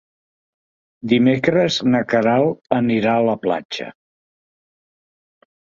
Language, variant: Catalan, Central